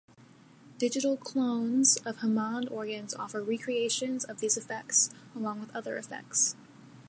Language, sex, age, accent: English, female, 19-29, United States English